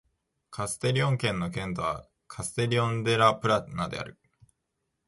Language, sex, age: Japanese, male, 19-29